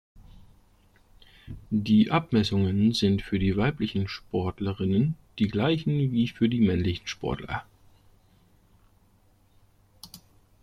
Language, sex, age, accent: German, male, 30-39, Deutschland Deutsch